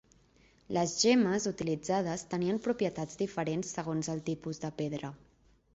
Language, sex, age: Catalan, female, 30-39